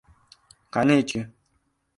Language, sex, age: Uzbek, male, under 19